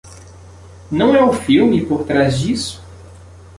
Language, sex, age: Portuguese, male, 19-29